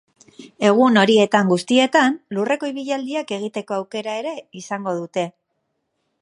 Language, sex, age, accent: Basque, female, 40-49, Mendebalekoa (Araba, Bizkaia, Gipuzkoako mendebaleko herri batzuk)